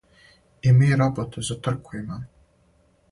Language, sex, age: Serbian, male, 19-29